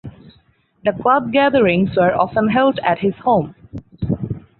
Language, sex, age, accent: English, female, 19-29, India and South Asia (India, Pakistan, Sri Lanka)